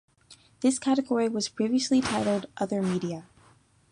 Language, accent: English, United States English